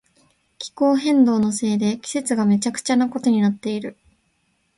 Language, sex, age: Japanese, female, under 19